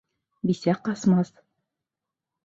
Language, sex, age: Bashkir, female, 30-39